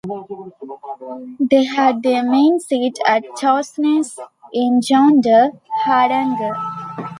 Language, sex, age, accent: English, female, 19-29, India and South Asia (India, Pakistan, Sri Lanka)